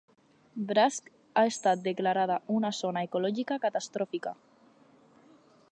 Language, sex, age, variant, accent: Catalan, female, under 19, Alacantí, valencià